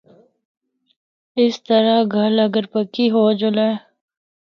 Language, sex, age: Northern Hindko, female, 19-29